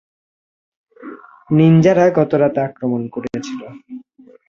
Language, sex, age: Bengali, male, 19-29